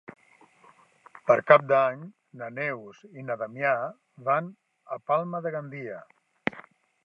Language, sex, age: Catalan, male, 60-69